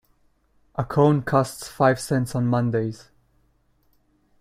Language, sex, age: English, male, 19-29